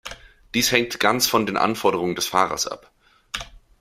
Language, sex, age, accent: German, male, 19-29, Deutschland Deutsch